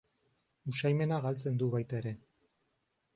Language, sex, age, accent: Basque, male, 30-39, Erdialdekoa edo Nafarra (Gipuzkoa, Nafarroa)